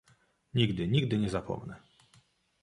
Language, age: Polish, 40-49